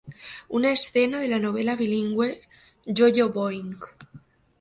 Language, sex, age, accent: Spanish, female, 19-29, España: Centro-Sur peninsular (Madrid, Toledo, Castilla-La Mancha)